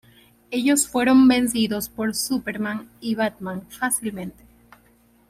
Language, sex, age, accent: Spanish, female, 19-29, Caribe: Cuba, Venezuela, Puerto Rico, República Dominicana, Panamá, Colombia caribeña, México caribeño, Costa del golfo de México